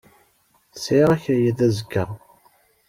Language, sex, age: Kabyle, male, 19-29